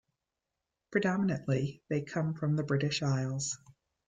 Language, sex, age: English, female, 50-59